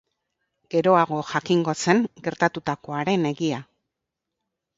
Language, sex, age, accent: Basque, female, 60-69, Mendebalekoa (Araba, Bizkaia, Gipuzkoako mendebaleko herri batzuk)